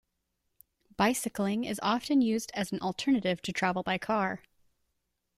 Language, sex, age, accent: English, female, 19-29, United States English